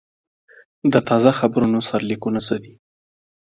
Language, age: Pashto, 19-29